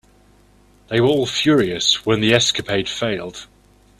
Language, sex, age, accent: English, male, 30-39, England English